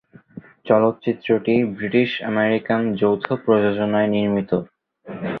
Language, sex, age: Bengali, male, 19-29